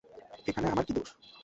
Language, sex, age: Bengali, male, 19-29